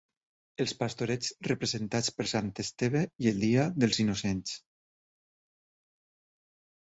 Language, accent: Catalan, valencià